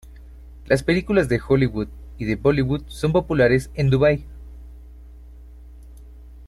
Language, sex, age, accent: Spanish, male, 30-39, Andino-Pacífico: Colombia, Perú, Ecuador, oeste de Bolivia y Venezuela andina